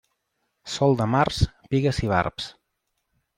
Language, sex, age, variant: Catalan, male, 30-39, Central